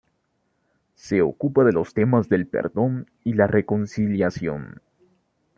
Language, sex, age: Spanish, male, 19-29